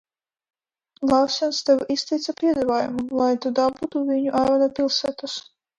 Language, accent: Latvian, Krievu